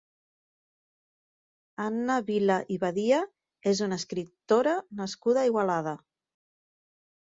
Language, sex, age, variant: Catalan, female, 30-39, Nord-Occidental